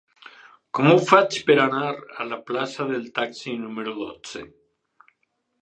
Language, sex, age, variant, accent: Catalan, male, 50-59, Valencià central, valencià